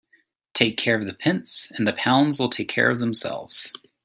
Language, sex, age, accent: English, male, 30-39, United States English